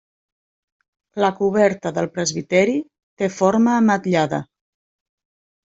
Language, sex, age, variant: Catalan, female, 40-49, Central